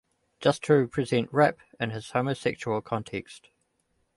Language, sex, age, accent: English, male, 30-39, New Zealand English